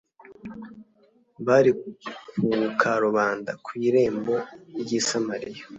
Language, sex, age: Kinyarwanda, male, 19-29